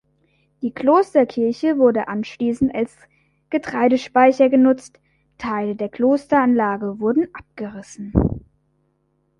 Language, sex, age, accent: German, male, under 19, Deutschland Deutsch